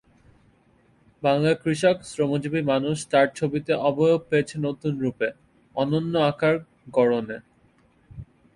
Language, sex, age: Bengali, male, under 19